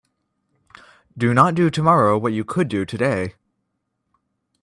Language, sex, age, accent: English, male, under 19, United States English